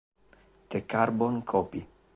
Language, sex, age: Italian, male, 30-39